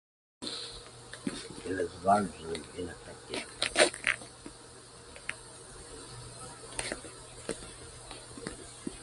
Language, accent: English, United States English